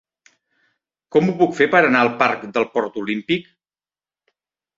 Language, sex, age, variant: Catalan, male, 50-59, Central